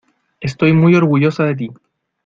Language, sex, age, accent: Spanish, male, 19-29, Chileno: Chile, Cuyo